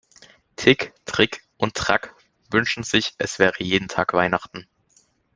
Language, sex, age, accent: German, male, under 19, Deutschland Deutsch